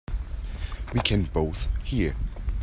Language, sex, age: English, male, 30-39